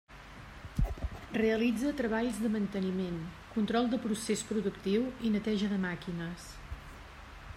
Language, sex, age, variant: Catalan, female, 40-49, Central